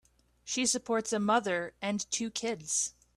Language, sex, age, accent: English, female, 19-29, Canadian English